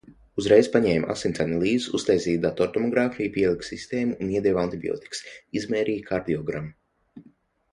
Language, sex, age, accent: Latvian, male, under 19, Vidus dialekts